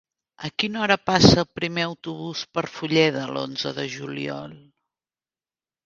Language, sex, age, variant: Catalan, female, 50-59, Central